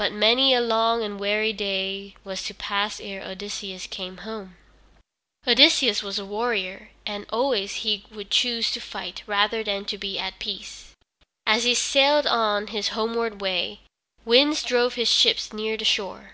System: none